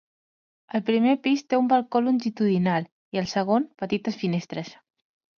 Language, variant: Catalan, Central